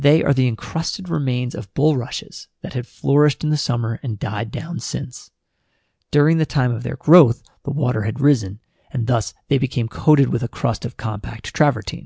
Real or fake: real